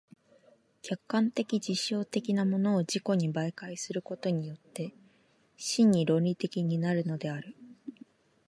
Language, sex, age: Japanese, female, 19-29